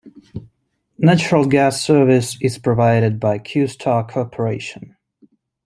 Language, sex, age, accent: English, male, 19-29, England English